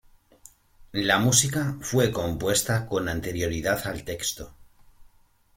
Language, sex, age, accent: Spanish, male, 30-39, España: Norte peninsular (Asturias, Castilla y León, Cantabria, País Vasco, Navarra, Aragón, La Rioja, Guadalajara, Cuenca)